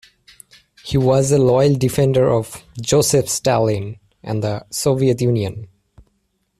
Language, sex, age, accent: English, male, 19-29, United States English